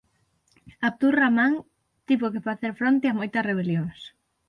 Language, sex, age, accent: Galician, female, 19-29, Atlántico (seseo e gheada)